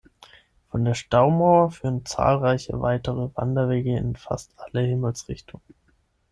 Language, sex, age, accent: German, male, 19-29, Deutschland Deutsch